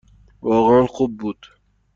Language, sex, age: Persian, male, 19-29